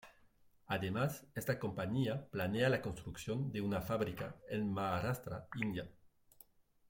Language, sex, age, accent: Spanish, male, 40-49, Andino-Pacífico: Colombia, Perú, Ecuador, oeste de Bolivia y Venezuela andina